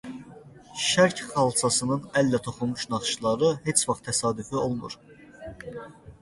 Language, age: Azerbaijani, 19-29